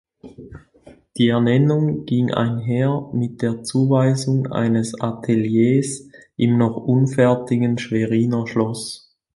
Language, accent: German, Schweizerdeutsch